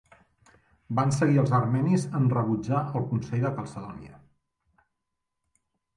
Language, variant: Catalan, Central